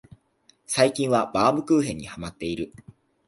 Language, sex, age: Japanese, male, under 19